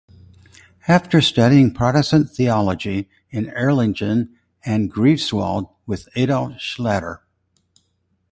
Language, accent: English, United States English